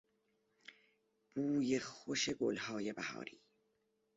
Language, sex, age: Persian, female, 60-69